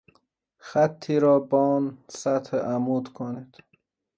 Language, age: Persian, 19-29